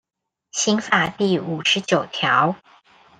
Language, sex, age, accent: Chinese, female, 40-49, 出生地：臺中市